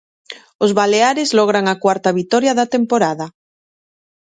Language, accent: Galician, Oriental (común en zona oriental)